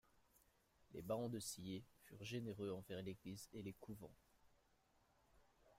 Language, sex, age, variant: French, male, 30-39, Français de métropole